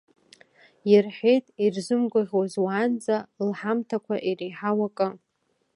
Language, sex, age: Abkhazian, female, 19-29